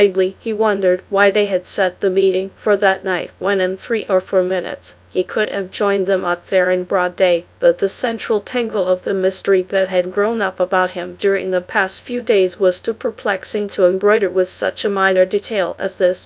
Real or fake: fake